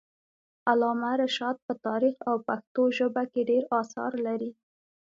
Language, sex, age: Pashto, female, 19-29